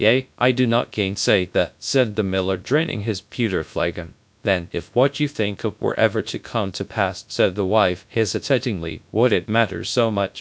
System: TTS, GradTTS